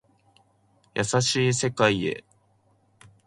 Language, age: Japanese, 19-29